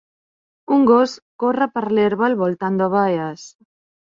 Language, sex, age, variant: Catalan, female, 50-59, Balear